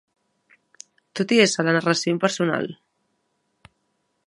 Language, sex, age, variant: Catalan, female, 30-39, Central